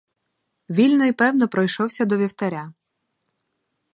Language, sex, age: Ukrainian, female, 19-29